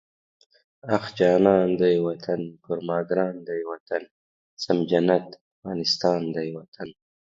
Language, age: Pashto, 30-39